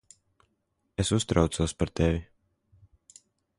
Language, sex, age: Latvian, male, 19-29